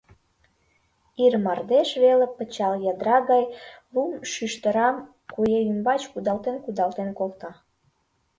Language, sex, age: Mari, female, under 19